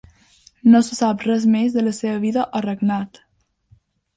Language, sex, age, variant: Catalan, female, under 19, Balear